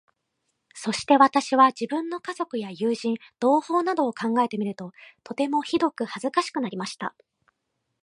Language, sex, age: Japanese, female, 19-29